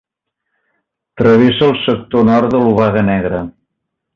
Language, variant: Catalan, Central